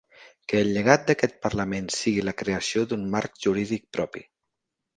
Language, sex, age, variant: Catalan, male, 40-49, Nord-Occidental